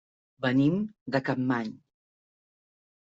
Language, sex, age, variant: Catalan, female, 40-49, Central